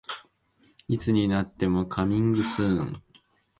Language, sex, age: Japanese, male, under 19